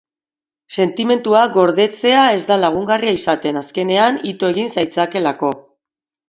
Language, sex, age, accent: Basque, female, 40-49, Mendebalekoa (Araba, Bizkaia, Gipuzkoako mendebaleko herri batzuk)